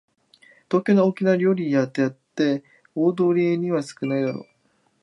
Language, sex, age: Japanese, male, 19-29